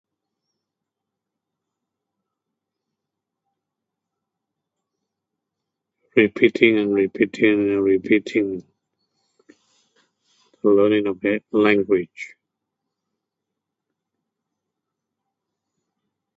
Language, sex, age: English, male, 70-79